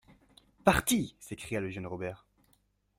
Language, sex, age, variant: French, male, under 19, Français de métropole